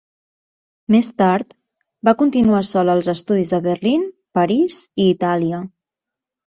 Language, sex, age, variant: Catalan, female, 19-29, Central